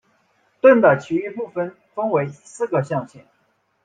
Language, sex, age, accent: Chinese, male, 19-29, 出生地：湖南省